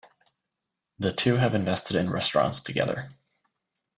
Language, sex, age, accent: English, male, 19-29, United States English